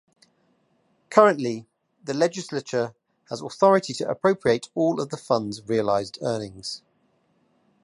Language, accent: English, England English